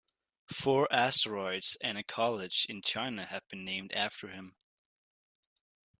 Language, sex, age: English, male, under 19